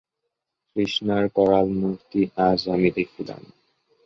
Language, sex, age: Bengali, male, 19-29